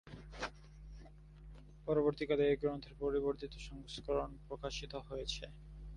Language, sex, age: Bengali, female, 19-29